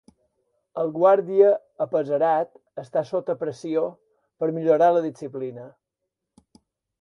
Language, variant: Catalan, Balear